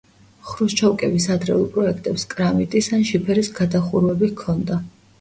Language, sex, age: Georgian, female, 19-29